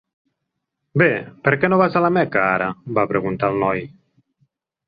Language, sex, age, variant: Catalan, male, 30-39, Nord-Occidental